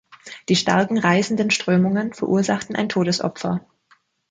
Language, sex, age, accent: German, female, 19-29, Deutschland Deutsch